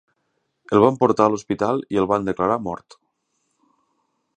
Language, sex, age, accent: Catalan, male, 19-29, Ebrenc